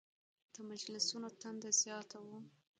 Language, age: Pashto, under 19